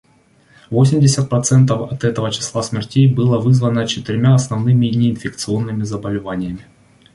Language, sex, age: Russian, male, 30-39